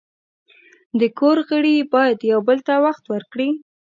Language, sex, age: Pashto, female, under 19